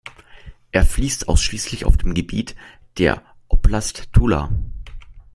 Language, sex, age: German, male, under 19